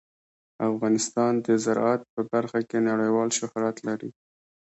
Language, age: Pashto, 19-29